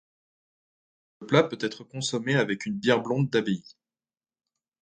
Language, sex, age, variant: French, male, 19-29, Français de métropole